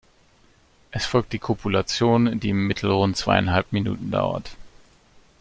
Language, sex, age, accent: German, male, 30-39, Deutschland Deutsch